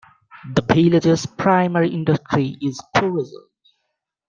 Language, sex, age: English, male, 19-29